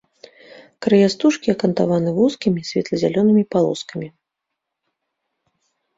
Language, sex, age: Belarusian, female, 30-39